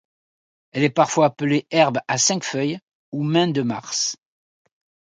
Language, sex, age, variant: French, male, 60-69, Français de métropole